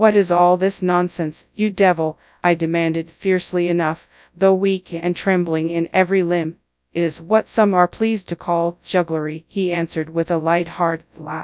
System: TTS, FastPitch